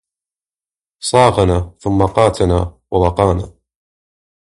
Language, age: Arabic, 19-29